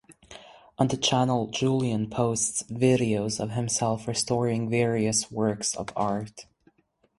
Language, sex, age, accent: English, male, 19-29, United States English